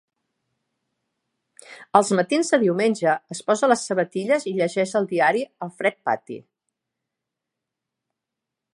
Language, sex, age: Catalan, female, 50-59